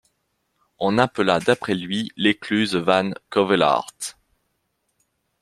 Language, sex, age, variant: French, male, 30-39, Français de métropole